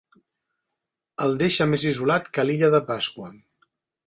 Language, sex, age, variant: Catalan, male, 50-59, Central